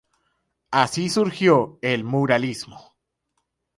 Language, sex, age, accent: Spanish, male, 19-29, Caribe: Cuba, Venezuela, Puerto Rico, República Dominicana, Panamá, Colombia caribeña, México caribeño, Costa del golfo de México